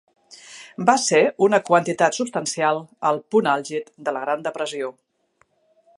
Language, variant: Catalan, Central